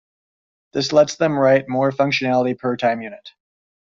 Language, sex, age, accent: English, male, 30-39, United States English